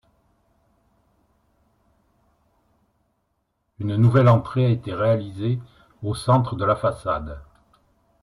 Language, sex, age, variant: French, male, 60-69, Français de métropole